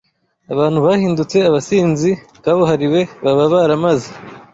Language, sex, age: Kinyarwanda, male, 19-29